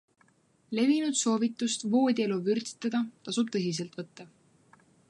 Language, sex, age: Estonian, female, 19-29